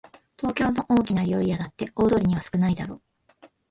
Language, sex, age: Japanese, female, 19-29